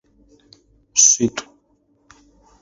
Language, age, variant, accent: Adyghe, 30-39, Адыгабзэ (Кирил, пстэумэ зэдыряе), Кıэмгуй (Çemguy)